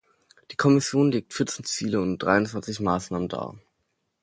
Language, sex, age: German, male, under 19